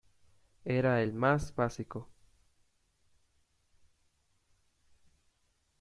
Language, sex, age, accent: Spanish, male, 19-29, América central